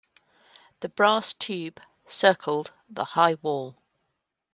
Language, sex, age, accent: English, female, 50-59, England English